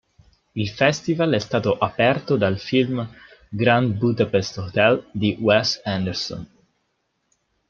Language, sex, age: Italian, male, 19-29